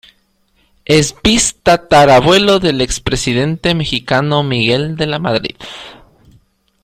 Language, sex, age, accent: Spanish, male, 40-49, Andino-Pacífico: Colombia, Perú, Ecuador, oeste de Bolivia y Venezuela andina